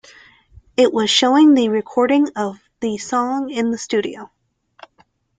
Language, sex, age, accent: English, female, 19-29, United States English